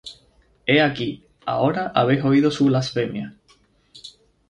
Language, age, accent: Spanish, 19-29, España: Islas Canarias